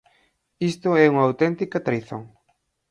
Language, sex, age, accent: Galician, male, 19-29, Central (gheada); Normativo (estándar)